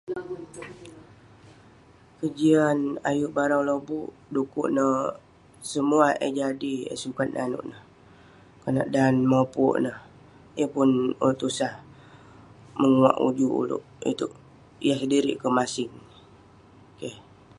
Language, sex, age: Western Penan, female, 30-39